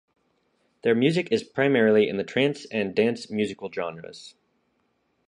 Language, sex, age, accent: English, male, 19-29, United States English